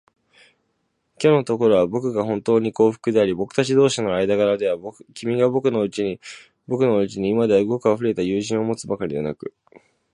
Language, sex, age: Japanese, male, 19-29